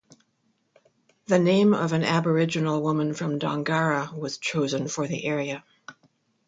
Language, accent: English, United States English